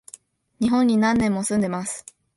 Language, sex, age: Japanese, female, 19-29